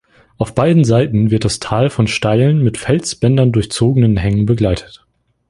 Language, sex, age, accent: German, male, 19-29, Deutschland Deutsch